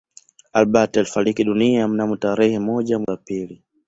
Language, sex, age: Swahili, male, 19-29